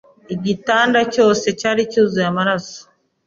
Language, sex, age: Kinyarwanda, female, 40-49